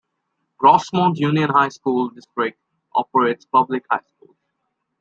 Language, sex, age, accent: English, male, 19-29, United States English